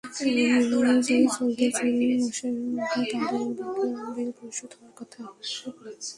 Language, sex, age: Bengali, female, 19-29